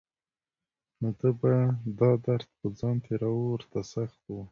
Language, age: Pashto, 19-29